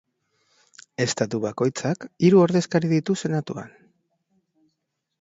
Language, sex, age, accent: Basque, male, 30-39, Mendebalekoa (Araba, Bizkaia, Gipuzkoako mendebaleko herri batzuk)